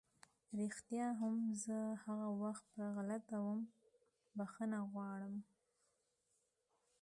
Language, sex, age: Pashto, female, 19-29